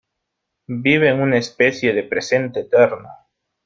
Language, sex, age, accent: Spanish, male, 19-29, Andino-Pacífico: Colombia, Perú, Ecuador, oeste de Bolivia y Venezuela andina